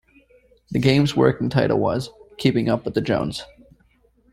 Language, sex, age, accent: English, male, 30-39, United States English